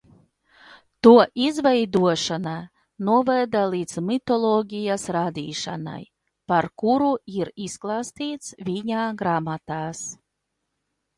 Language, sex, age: Latvian, female, 40-49